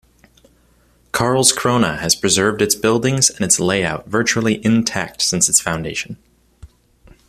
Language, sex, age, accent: English, male, 19-29, United States English